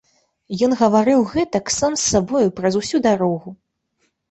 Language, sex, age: Belarusian, female, 19-29